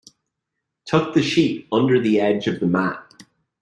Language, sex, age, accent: English, male, 40-49, Irish English